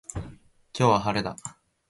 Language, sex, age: Japanese, male, 19-29